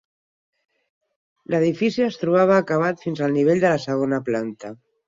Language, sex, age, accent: Catalan, female, 50-59, Barcelona